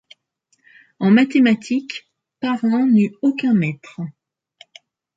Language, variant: French, Français de métropole